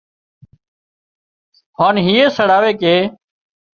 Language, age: Wadiyara Koli, 30-39